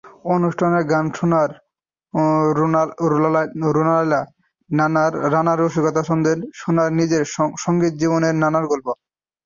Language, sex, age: Bengali, male, 19-29